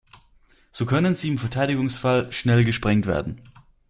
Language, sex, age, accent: German, male, 19-29, Österreichisches Deutsch